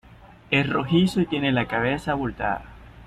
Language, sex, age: Spanish, male, 30-39